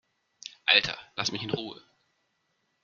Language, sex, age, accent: German, male, 30-39, Deutschland Deutsch